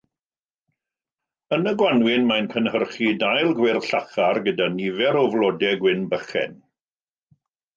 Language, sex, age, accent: Welsh, male, 50-59, Y Deyrnas Unedig Cymraeg